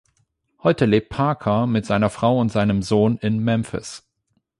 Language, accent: German, Deutschland Deutsch